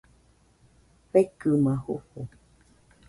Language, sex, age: Nüpode Huitoto, female, 40-49